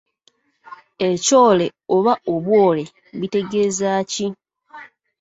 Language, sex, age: Ganda, female, 19-29